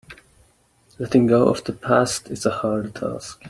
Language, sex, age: English, male, 30-39